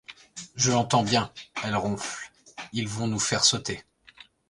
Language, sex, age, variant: French, male, 30-39, Français de métropole